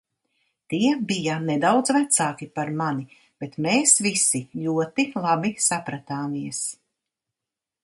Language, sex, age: Latvian, female, 60-69